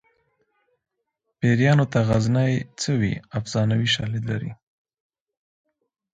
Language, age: Pashto, 19-29